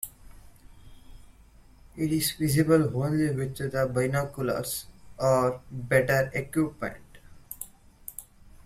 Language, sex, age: English, male, 19-29